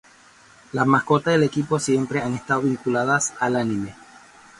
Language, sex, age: Spanish, male, 40-49